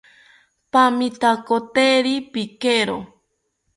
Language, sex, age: South Ucayali Ashéninka, female, under 19